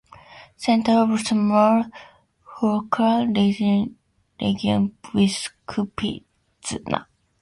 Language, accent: English, United States English